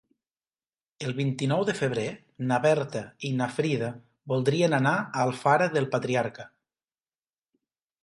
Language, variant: Catalan, Nord-Occidental